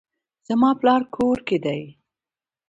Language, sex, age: Pashto, female, 19-29